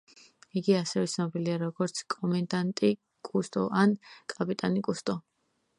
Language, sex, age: Georgian, female, 19-29